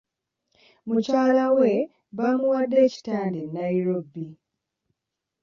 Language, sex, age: Ganda, female, 19-29